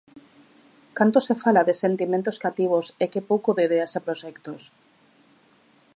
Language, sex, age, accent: Galician, female, 40-49, Atlántico (seseo e gheada)